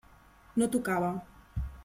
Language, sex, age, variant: Catalan, female, 30-39, Central